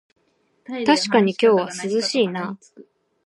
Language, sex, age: Japanese, female, under 19